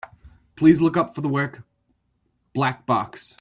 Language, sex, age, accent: English, male, 30-39, United States English